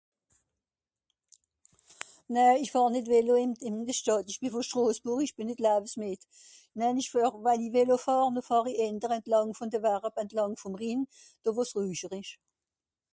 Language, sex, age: Swiss German, female, 60-69